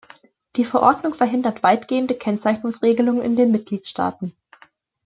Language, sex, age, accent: German, female, under 19, Deutschland Deutsch